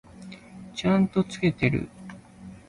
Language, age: Japanese, 19-29